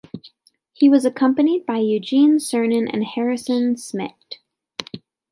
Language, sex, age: English, female, 19-29